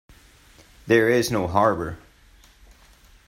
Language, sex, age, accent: English, male, 19-29, United States English